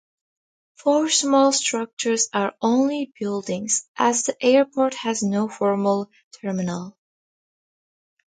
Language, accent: English, United States English